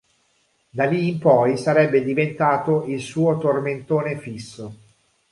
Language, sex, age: Italian, male, 40-49